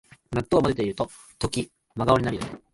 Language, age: Japanese, 19-29